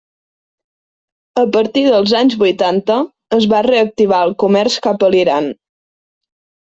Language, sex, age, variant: Catalan, female, 19-29, Septentrional